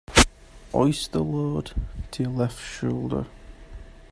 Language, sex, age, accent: English, male, 19-29, England English